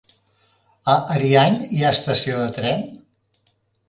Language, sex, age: Catalan, male, 60-69